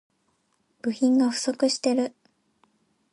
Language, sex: Japanese, female